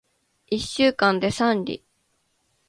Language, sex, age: Japanese, female, 19-29